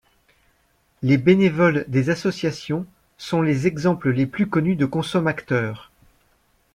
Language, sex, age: French, male, 50-59